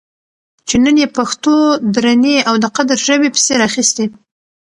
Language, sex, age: Pashto, female, 30-39